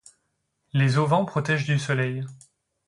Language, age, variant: French, 19-29, Français de métropole